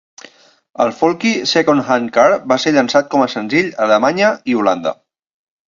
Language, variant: Catalan, Central